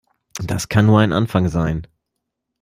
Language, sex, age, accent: German, male, 30-39, Deutschland Deutsch